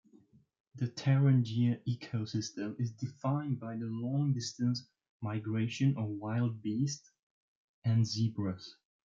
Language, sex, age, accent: English, male, 19-29, England English